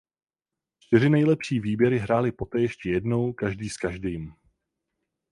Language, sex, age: Czech, male, 19-29